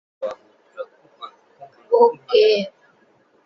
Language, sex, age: Bengali, female, 40-49